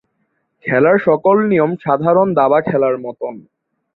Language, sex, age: Bengali, male, under 19